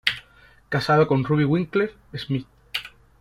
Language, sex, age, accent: Spanish, male, 19-29, España: Sur peninsular (Andalucia, Extremadura, Murcia)